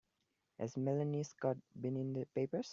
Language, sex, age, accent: English, male, under 19, India and South Asia (India, Pakistan, Sri Lanka)